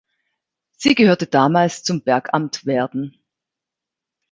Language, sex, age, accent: German, female, 50-59, Deutschland Deutsch